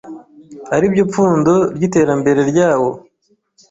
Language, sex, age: Kinyarwanda, male, 30-39